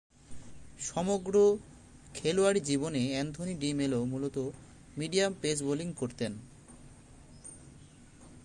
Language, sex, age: Bengali, male, 19-29